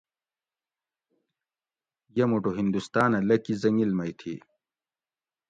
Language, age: Gawri, 40-49